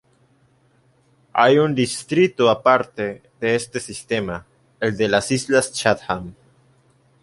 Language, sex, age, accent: Spanish, male, 19-29, México